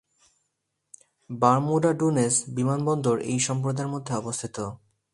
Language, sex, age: Bengali, male, 19-29